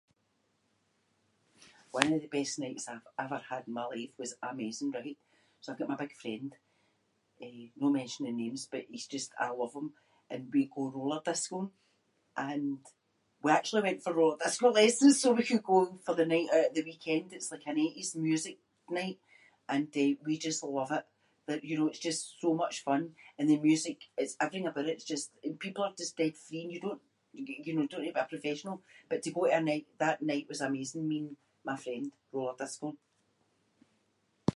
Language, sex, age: Scots, female, 60-69